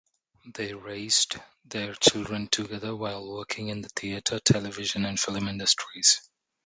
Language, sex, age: English, male, 30-39